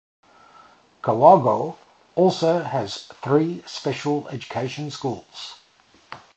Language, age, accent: English, 50-59, Australian English